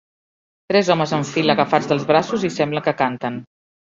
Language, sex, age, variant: Catalan, female, 40-49, Central